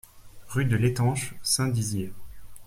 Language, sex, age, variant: French, male, 19-29, Français de métropole